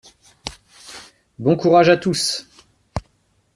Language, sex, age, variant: French, male, 40-49, Français de métropole